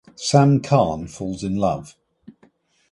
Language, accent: English, England English